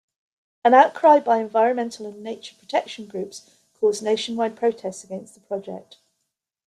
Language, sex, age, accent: English, female, 50-59, England English